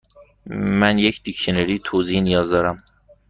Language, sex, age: Persian, male, 19-29